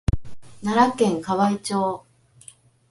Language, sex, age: Japanese, female, 50-59